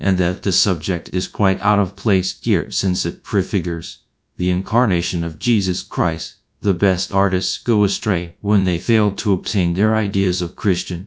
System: TTS, GradTTS